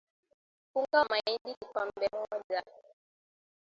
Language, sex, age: Swahili, female, 19-29